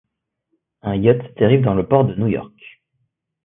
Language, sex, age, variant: French, male, 19-29, Français de métropole